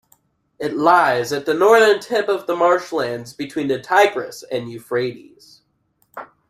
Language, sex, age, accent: English, male, under 19, United States English